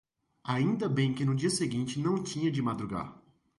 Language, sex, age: Portuguese, male, 19-29